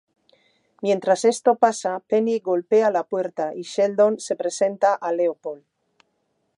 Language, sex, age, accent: Spanish, female, 50-59, España: Norte peninsular (Asturias, Castilla y León, Cantabria, País Vasco, Navarra, Aragón, La Rioja, Guadalajara, Cuenca)